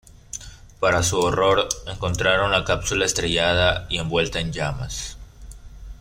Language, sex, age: Spanish, male, under 19